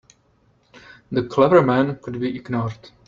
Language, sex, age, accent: English, male, 30-39, United States English